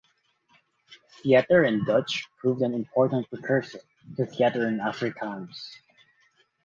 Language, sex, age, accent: English, male, 19-29, Filipino